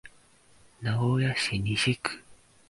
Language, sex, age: Japanese, male, 19-29